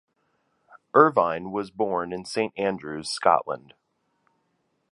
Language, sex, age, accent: English, male, 30-39, United States English